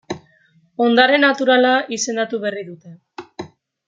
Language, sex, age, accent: Basque, female, under 19, Erdialdekoa edo Nafarra (Gipuzkoa, Nafarroa)